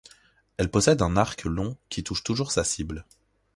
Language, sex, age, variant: French, male, 19-29, Français de métropole